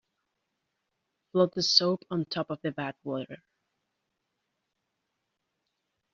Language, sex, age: English, female, under 19